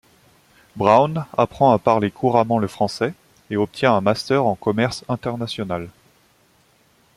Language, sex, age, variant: French, male, 19-29, Français de métropole